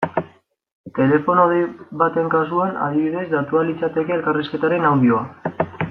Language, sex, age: Basque, male, 19-29